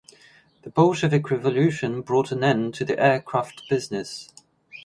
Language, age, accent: English, 19-29, England English